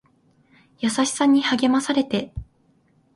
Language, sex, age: Japanese, female, 19-29